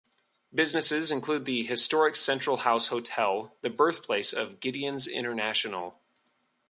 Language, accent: English, United States English